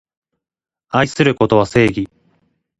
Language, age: Japanese, 19-29